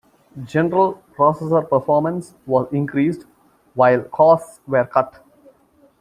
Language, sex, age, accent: English, male, 40-49, India and South Asia (India, Pakistan, Sri Lanka)